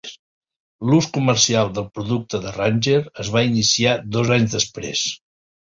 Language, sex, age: Catalan, male, 50-59